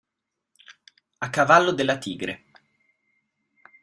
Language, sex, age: Italian, male, 19-29